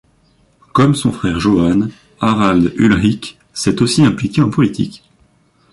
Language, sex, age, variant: French, male, under 19, Français de métropole